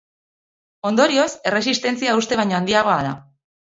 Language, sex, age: Basque, female, 30-39